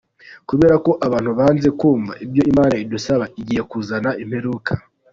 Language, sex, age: Kinyarwanda, male, 19-29